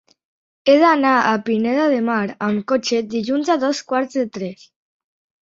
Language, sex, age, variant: Catalan, male, 40-49, Septentrional